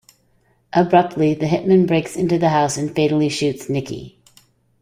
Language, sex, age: English, female, 50-59